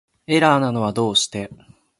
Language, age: Japanese, 19-29